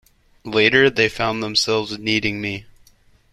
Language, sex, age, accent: English, male, 19-29, United States English